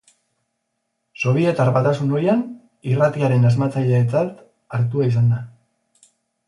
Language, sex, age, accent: Basque, male, 40-49, Mendebalekoa (Araba, Bizkaia, Gipuzkoako mendebaleko herri batzuk)